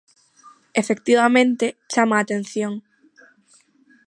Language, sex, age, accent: Galician, female, under 19, Atlántico (seseo e gheada); Normativo (estándar)